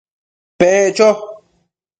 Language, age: Matsés, under 19